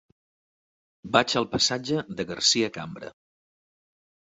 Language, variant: Catalan, Central